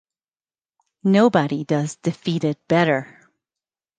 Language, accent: English, United States English